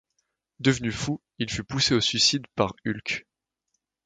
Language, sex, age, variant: French, male, 19-29, Français de métropole